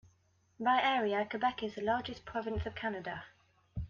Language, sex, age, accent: English, female, 19-29, England English